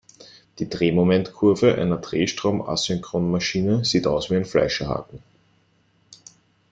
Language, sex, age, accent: German, male, 19-29, Österreichisches Deutsch